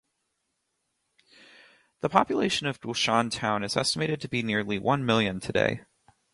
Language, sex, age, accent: English, male, 19-29, United States English